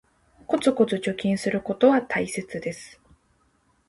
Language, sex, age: Japanese, female, 19-29